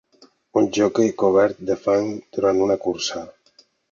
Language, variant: Catalan, Nord-Occidental